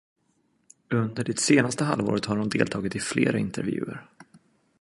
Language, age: Swedish, 30-39